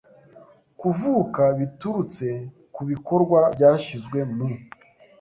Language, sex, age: Kinyarwanda, male, 19-29